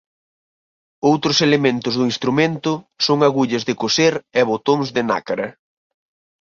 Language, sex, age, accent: Galician, male, 19-29, Normativo (estándar)